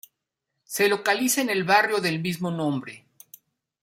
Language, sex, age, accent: Spanish, male, 50-59, México